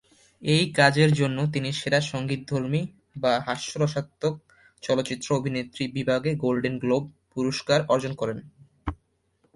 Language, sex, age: Bengali, male, under 19